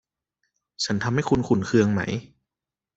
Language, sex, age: Thai, male, 30-39